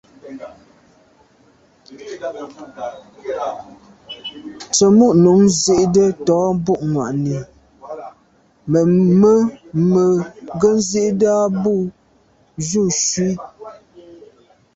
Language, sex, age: Medumba, female, 19-29